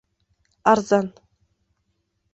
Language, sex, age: Bashkir, female, 19-29